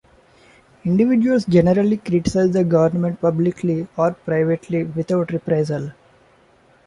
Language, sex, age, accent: English, male, 19-29, India and South Asia (India, Pakistan, Sri Lanka)